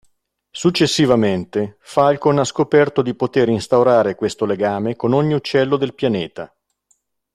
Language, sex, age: Italian, male, 50-59